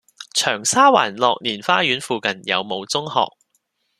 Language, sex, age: Cantonese, male, 30-39